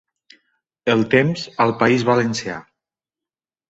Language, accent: Catalan, valencià